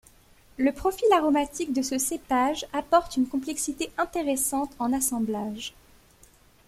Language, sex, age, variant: French, female, 19-29, Français de métropole